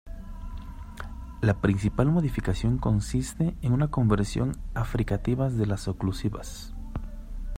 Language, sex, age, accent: Spanish, male, 30-39, México